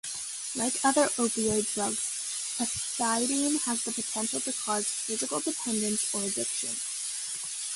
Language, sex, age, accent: English, female, under 19, United States English